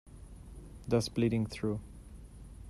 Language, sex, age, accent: English, male, 40-49, England English